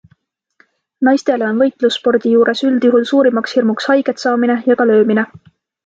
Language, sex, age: Estonian, female, 19-29